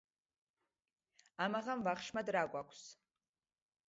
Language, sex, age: Georgian, female, 30-39